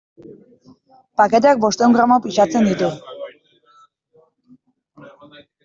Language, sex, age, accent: Basque, female, 19-29, Mendebalekoa (Araba, Bizkaia, Gipuzkoako mendebaleko herri batzuk)